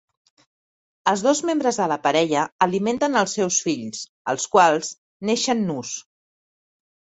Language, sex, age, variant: Catalan, female, 50-59, Central